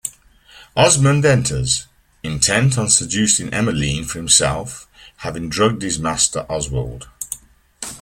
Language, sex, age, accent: English, male, 50-59, England English